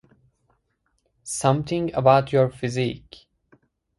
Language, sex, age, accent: English, male, 19-29, United States English